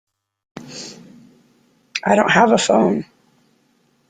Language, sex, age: English, female, 50-59